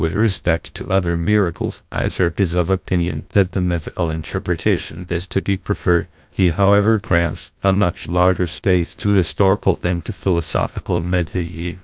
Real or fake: fake